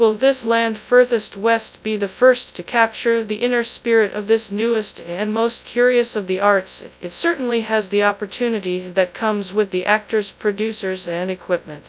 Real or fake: fake